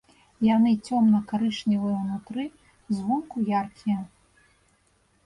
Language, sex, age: Belarusian, female, 30-39